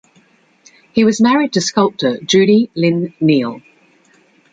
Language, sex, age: English, female, 50-59